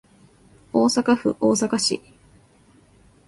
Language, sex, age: Japanese, female, 19-29